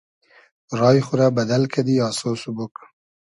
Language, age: Hazaragi, 30-39